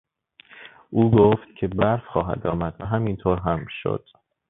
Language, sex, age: Persian, male, 19-29